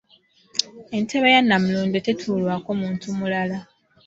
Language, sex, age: Ganda, female, 19-29